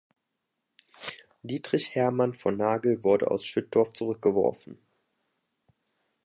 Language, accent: German, Deutschland Deutsch